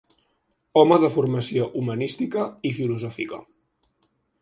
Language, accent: Catalan, central; septentrional